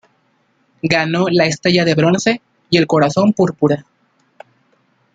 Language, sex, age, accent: Spanish, male, 19-29, México